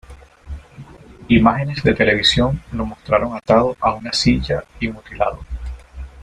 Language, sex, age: Spanish, male, 30-39